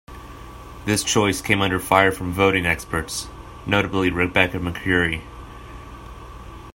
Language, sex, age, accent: English, male, 19-29, United States English